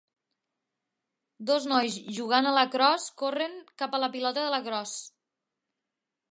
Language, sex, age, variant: Catalan, female, 19-29, Nord-Occidental